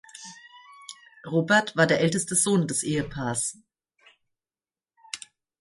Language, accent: German, Deutschland Deutsch